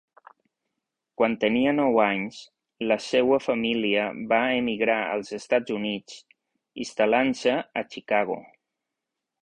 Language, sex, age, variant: Catalan, male, 50-59, Balear